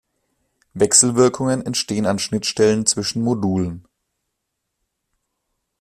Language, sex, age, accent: German, male, 19-29, Deutschland Deutsch